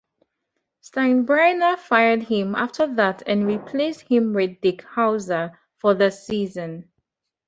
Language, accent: English, Southern African (South Africa, Zimbabwe, Namibia)